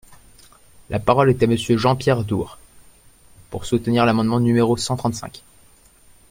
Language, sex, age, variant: French, male, 19-29, Français de métropole